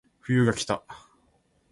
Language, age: Japanese, 19-29